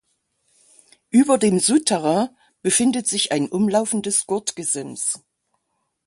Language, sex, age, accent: German, female, 60-69, Deutschland Deutsch